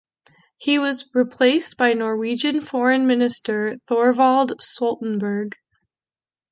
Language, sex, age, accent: English, female, 19-29, United States English